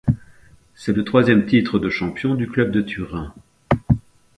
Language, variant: French, Français de métropole